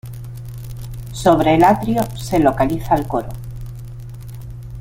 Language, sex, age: Spanish, female, 40-49